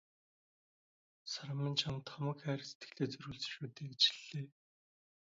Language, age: Mongolian, 19-29